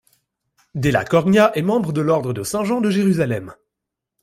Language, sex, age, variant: French, male, 19-29, Français de métropole